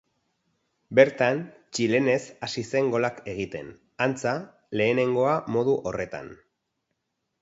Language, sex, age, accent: Basque, male, 40-49, Erdialdekoa edo Nafarra (Gipuzkoa, Nafarroa)